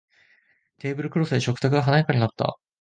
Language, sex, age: Japanese, male, under 19